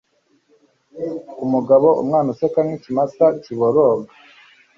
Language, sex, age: Kinyarwanda, male, 19-29